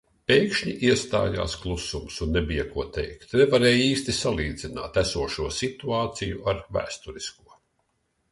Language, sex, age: Latvian, male, 60-69